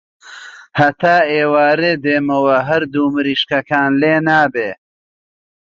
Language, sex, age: Central Kurdish, male, 30-39